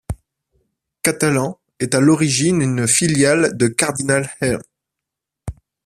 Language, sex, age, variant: French, male, 30-39, Français de métropole